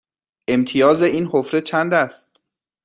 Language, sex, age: Persian, male, 30-39